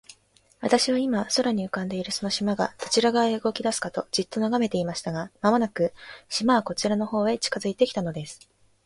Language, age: Japanese, 19-29